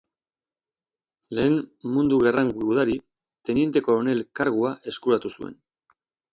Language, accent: Basque, Erdialdekoa edo Nafarra (Gipuzkoa, Nafarroa)